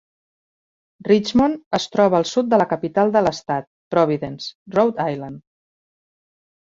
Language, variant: Catalan, Central